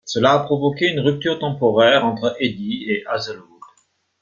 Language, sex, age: French, male, 50-59